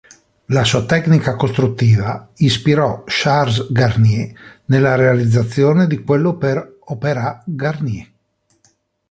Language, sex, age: Italian, male, 40-49